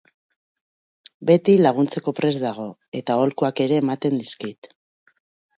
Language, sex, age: Basque, female, 40-49